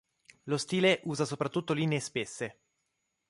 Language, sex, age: Italian, male, 19-29